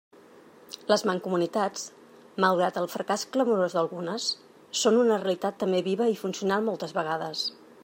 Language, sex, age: Catalan, female, 40-49